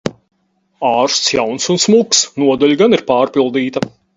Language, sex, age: Latvian, male, 50-59